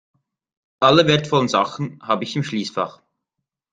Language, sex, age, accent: German, male, 19-29, Schweizerdeutsch